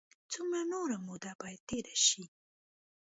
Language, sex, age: Pashto, female, 19-29